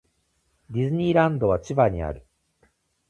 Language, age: Japanese, 30-39